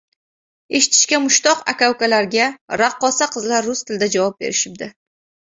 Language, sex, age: Uzbek, female, 30-39